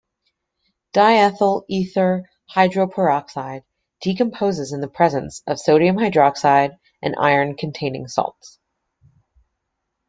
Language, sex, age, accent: English, female, 19-29, United States English